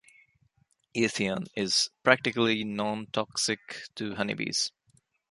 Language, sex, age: English, male, 19-29